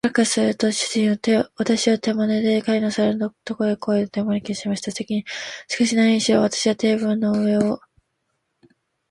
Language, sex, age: Japanese, female, 19-29